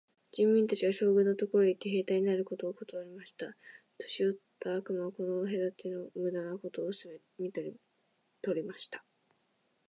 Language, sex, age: Japanese, female, 19-29